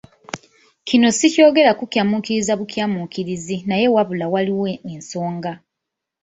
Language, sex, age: Ganda, female, 19-29